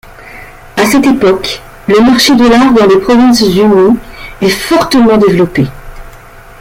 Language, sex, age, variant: French, female, 50-59, Français de métropole